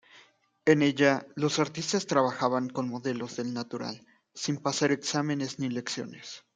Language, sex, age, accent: Spanish, male, 19-29, México